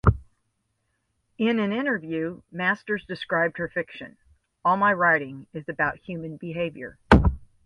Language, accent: English, United States English